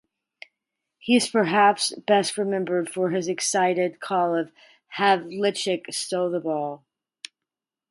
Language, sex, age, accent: English, female, 40-49, United States English